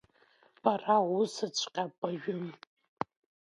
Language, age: Abkhazian, under 19